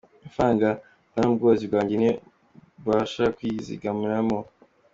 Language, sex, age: Kinyarwanda, male, under 19